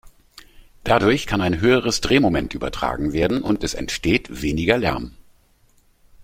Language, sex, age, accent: German, male, 50-59, Deutschland Deutsch